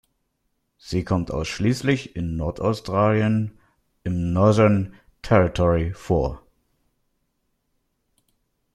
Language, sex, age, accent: German, male, 30-39, Deutschland Deutsch